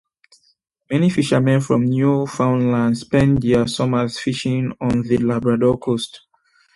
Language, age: English, 19-29